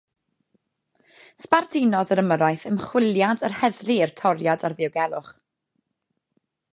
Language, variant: Welsh, South-Eastern Welsh